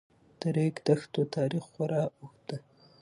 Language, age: Pashto, 19-29